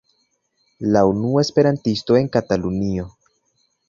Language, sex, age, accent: Esperanto, male, 19-29, Internacia